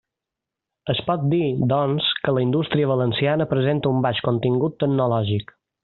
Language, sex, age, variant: Catalan, male, 19-29, Balear